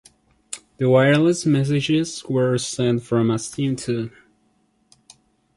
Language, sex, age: English, male, 19-29